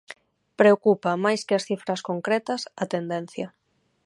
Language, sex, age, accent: Galician, female, 30-39, Normativo (estándar); Neofalante